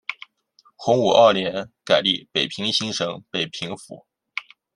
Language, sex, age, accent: Chinese, male, 19-29, 出生地：江苏省